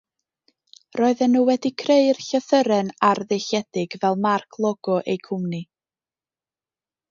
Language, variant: Welsh, North-Western Welsh